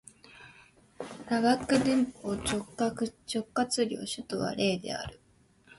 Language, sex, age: Japanese, female, under 19